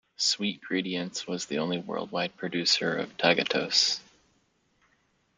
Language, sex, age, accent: English, male, 30-39, United States English